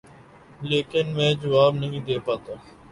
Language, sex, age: Urdu, male, 19-29